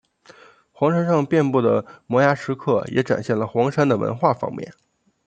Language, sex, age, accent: Chinese, male, 30-39, 出生地：黑龙江省